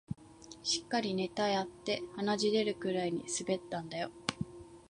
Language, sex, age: Japanese, female, 19-29